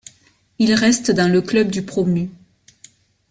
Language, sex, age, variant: French, female, 50-59, Français de métropole